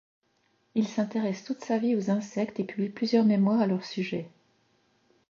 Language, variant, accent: French, Français d'Europe, Français de Suisse